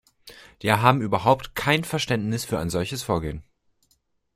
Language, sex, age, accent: German, male, 19-29, Deutschland Deutsch